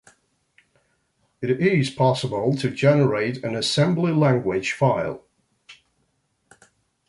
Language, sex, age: English, male, 40-49